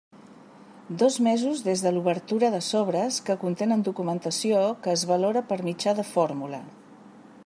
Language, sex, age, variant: Catalan, female, 50-59, Central